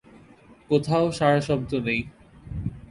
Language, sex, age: Bengali, male, under 19